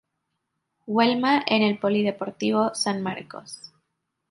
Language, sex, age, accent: Spanish, female, 19-29, México